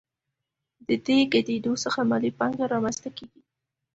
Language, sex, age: Pashto, female, under 19